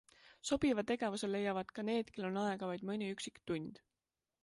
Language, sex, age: Estonian, female, 19-29